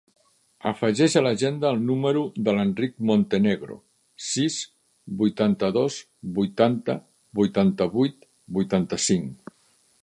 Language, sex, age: Catalan, male, 50-59